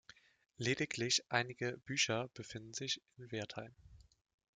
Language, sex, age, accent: German, male, 19-29, Deutschland Deutsch